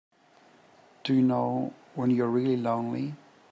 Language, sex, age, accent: English, male, 30-39, Australian English